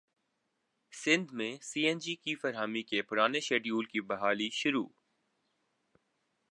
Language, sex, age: Urdu, male, 19-29